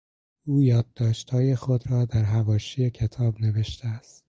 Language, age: Persian, 19-29